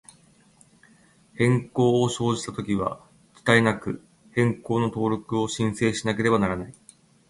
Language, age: Japanese, 30-39